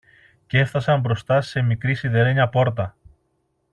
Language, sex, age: Greek, male, 40-49